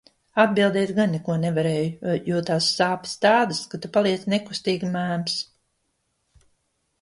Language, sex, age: Latvian, female, 60-69